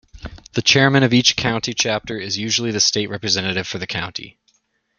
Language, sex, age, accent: English, male, 19-29, Canadian English